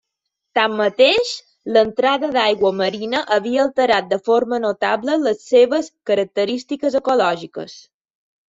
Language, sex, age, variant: Catalan, female, 30-39, Balear